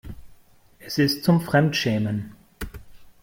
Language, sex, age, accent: German, male, 50-59, Deutschland Deutsch